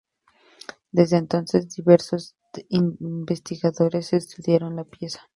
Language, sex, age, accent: Spanish, female, 19-29, México